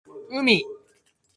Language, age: English, 19-29